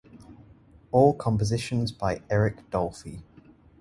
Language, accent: English, Australian English